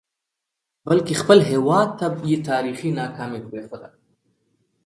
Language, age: Pashto, 30-39